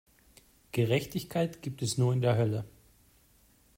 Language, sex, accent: German, male, Deutschland Deutsch